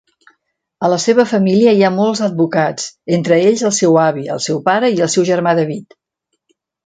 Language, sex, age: Catalan, female, 60-69